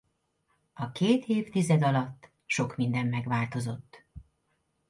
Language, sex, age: Hungarian, female, 40-49